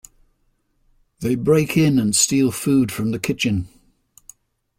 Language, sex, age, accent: English, male, 70-79, England English